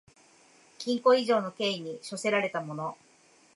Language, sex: Japanese, female